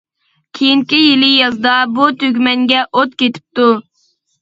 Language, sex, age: Uyghur, female, under 19